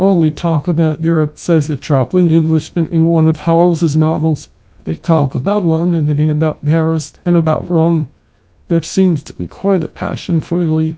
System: TTS, GlowTTS